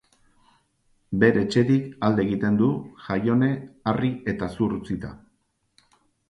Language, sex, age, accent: Basque, male, 40-49, Erdialdekoa edo Nafarra (Gipuzkoa, Nafarroa)